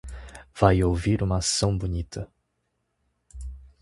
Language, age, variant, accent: Portuguese, 19-29, Portuguese (Brasil), Paulista